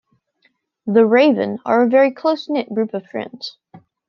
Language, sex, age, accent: English, female, 19-29, United States English